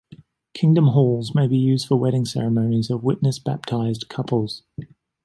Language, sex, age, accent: English, male, 19-29, Australian English